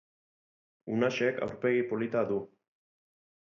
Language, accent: Basque, Erdialdekoa edo Nafarra (Gipuzkoa, Nafarroa)